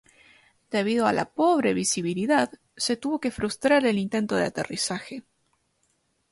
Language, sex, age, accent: Spanish, female, 19-29, Rioplatense: Argentina, Uruguay, este de Bolivia, Paraguay